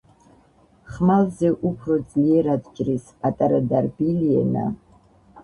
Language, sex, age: Georgian, female, 70-79